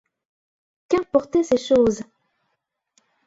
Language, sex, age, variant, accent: French, female, 19-29, Français d'Europe, Français de Belgique